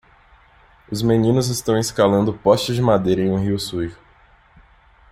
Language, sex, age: Portuguese, male, 19-29